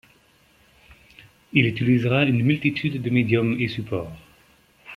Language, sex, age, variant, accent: French, male, 30-39, Français d'Europe, Français de Belgique